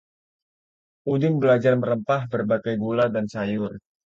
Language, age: Indonesian, 19-29